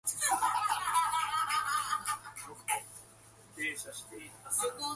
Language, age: English, 19-29